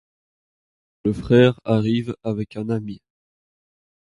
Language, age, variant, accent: French, under 19, Français d'Europe, Français de Belgique